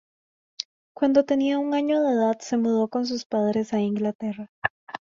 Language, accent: Spanish, América central